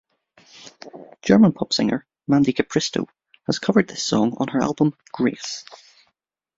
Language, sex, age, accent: English, male, 30-39, Irish English